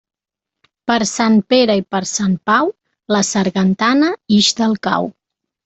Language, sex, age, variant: Catalan, female, 40-49, Central